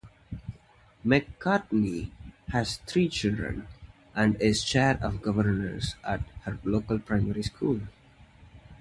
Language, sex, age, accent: English, male, 30-39, India and South Asia (India, Pakistan, Sri Lanka)